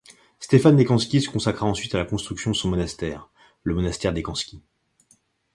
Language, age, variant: French, 30-39, Français de métropole